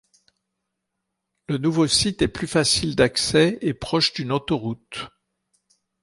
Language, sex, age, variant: French, male, 60-69, Français de métropole